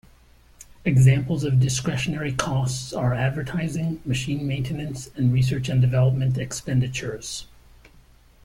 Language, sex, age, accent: English, male, 50-59, United States English